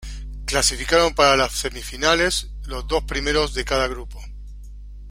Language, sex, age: Spanish, male, 50-59